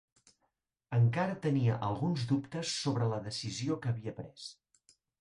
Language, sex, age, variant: Catalan, male, 40-49, Central